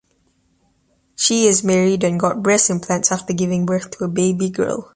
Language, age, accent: English, under 19, United States English